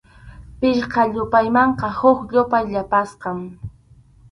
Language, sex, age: Arequipa-La Unión Quechua, female, under 19